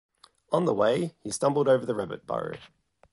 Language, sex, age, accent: English, male, 30-39, Australian English